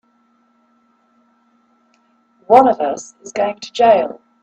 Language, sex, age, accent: English, female, 50-59, England English